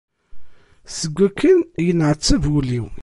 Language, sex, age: Kabyle, male, 30-39